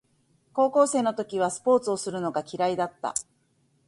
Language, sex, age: Japanese, female, 40-49